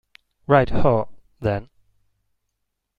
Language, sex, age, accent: English, male, 19-29, United States English